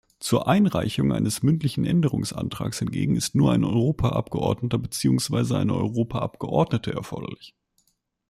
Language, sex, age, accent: German, male, 19-29, Deutschland Deutsch